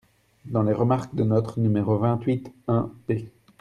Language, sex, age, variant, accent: French, male, 30-39, Français d'Europe, Français de Belgique